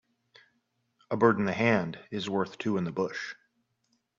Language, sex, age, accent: English, male, 30-39, United States English